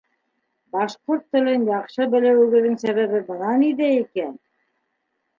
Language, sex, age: Bashkir, female, 60-69